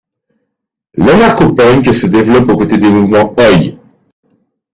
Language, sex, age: French, male, 40-49